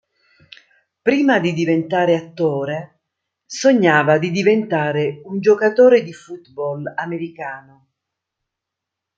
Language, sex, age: Italian, female, 50-59